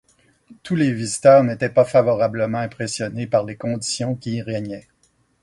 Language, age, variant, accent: French, 50-59, Français d'Amérique du Nord, Français du Canada